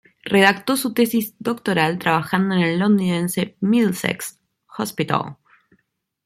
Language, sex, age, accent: Spanish, female, 19-29, Rioplatense: Argentina, Uruguay, este de Bolivia, Paraguay